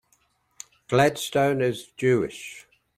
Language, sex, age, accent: English, male, 70-79, New Zealand English